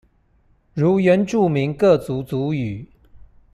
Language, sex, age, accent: Chinese, male, 40-49, 出生地：臺北市